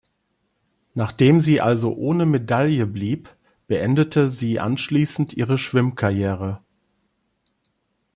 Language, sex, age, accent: German, male, 50-59, Deutschland Deutsch